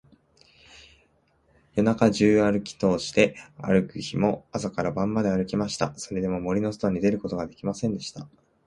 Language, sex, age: Japanese, male, 19-29